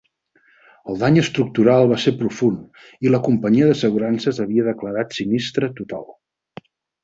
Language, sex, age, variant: Catalan, male, 60-69, Central